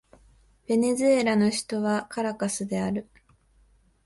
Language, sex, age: Japanese, female, 19-29